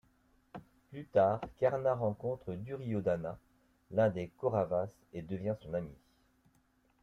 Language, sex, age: French, male, 50-59